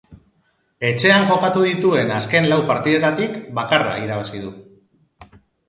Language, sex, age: Basque, female, 50-59